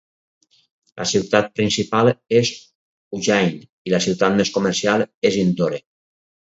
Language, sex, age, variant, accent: Catalan, male, 60-69, Valencià meridional, valencià